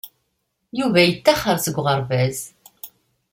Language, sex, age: Kabyle, female, 40-49